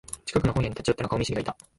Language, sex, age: Japanese, male, 19-29